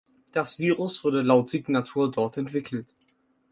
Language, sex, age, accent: German, male, under 19, Deutschland Deutsch